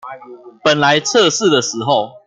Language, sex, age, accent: Chinese, male, 19-29, 出生地：新北市